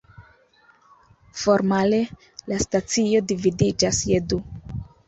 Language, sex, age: Esperanto, female, 19-29